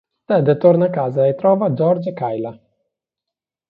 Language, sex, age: Italian, male, 19-29